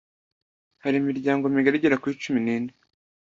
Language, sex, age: Kinyarwanda, male, under 19